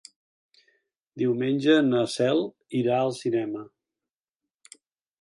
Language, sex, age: Catalan, male, 70-79